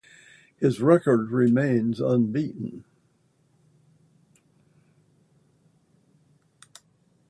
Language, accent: English, United States English